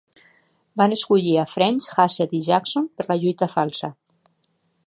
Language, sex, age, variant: Catalan, female, 50-59, Nord-Occidental